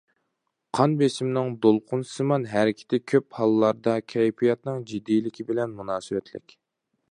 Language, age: Uyghur, 19-29